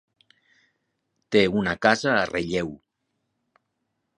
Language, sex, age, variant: Catalan, male, 50-59, Septentrional